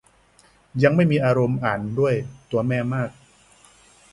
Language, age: Thai, 50-59